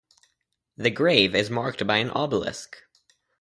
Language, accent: English, United States English